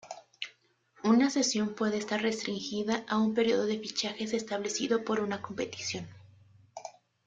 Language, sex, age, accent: Spanish, female, 19-29, México